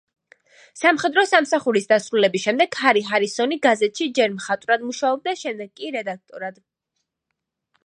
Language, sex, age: Georgian, female, 19-29